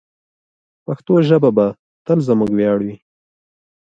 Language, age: Pashto, 19-29